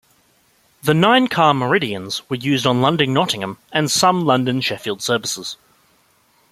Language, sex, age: English, male, 19-29